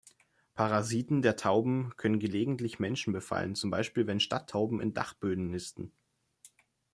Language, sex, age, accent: German, male, 19-29, Deutschland Deutsch